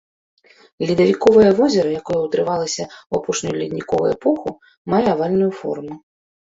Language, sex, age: Belarusian, female, 30-39